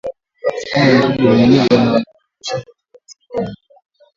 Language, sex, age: Swahili, male, 19-29